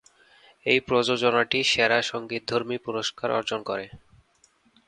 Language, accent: Bengali, প্রমিত